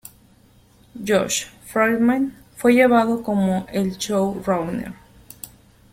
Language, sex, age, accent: Spanish, female, 30-39, México